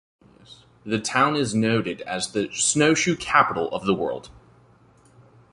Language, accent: English, United States English